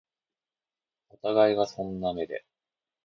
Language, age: Japanese, 30-39